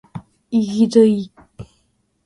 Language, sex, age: Japanese, female, 19-29